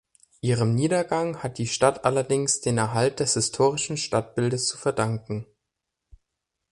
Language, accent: German, Deutschland Deutsch